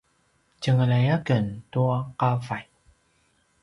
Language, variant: Paiwan, pinayuanan a kinaikacedasan (東排灣語)